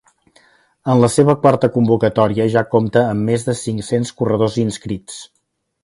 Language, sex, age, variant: Catalan, male, 60-69, Central